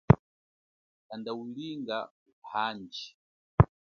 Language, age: Chokwe, 40-49